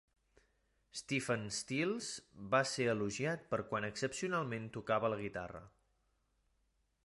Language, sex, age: Catalan, male, 30-39